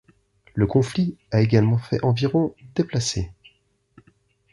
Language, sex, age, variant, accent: French, male, 40-49, Français d'Europe, Français de Suisse